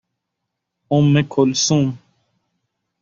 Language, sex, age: Persian, male, 19-29